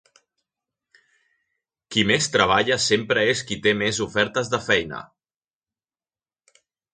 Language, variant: Catalan, Central